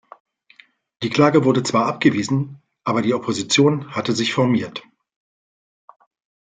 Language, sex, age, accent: German, male, 50-59, Deutschland Deutsch